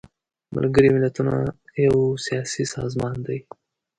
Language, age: Pashto, 19-29